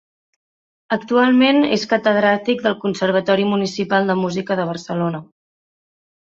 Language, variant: Catalan, Central